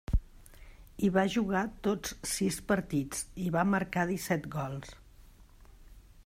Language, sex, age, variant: Catalan, female, 50-59, Central